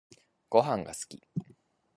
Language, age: Japanese, 19-29